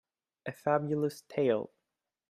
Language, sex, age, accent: English, male, 19-29, United States English